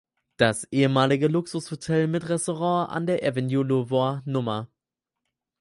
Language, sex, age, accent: German, male, 19-29, Deutschland Deutsch